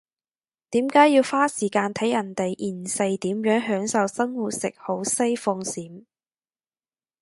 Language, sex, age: Cantonese, female, 19-29